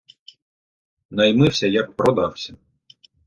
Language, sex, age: Ukrainian, male, 30-39